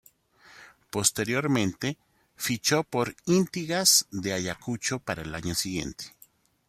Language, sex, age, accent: Spanish, male, 50-59, México